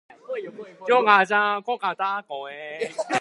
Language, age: Cantonese, 19-29